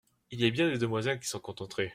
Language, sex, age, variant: French, male, under 19, Français de métropole